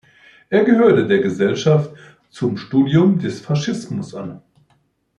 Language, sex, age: German, male, 50-59